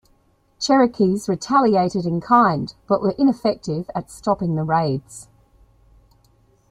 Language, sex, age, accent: English, female, 50-59, Australian English